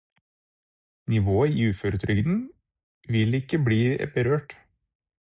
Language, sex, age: Norwegian Bokmål, male, 30-39